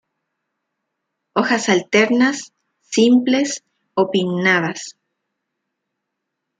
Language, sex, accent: Spanish, female, Andino-Pacífico: Colombia, Perú, Ecuador, oeste de Bolivia y Venezuela andina